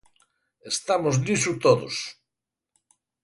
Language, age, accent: Galician, 70-79, Atlántico (seseo e gheada)